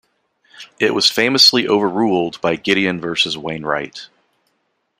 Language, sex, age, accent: English, male, 40-49, United States English